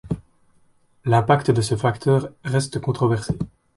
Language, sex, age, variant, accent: French, male, 19-29, Français d'Europe, Français de Belgique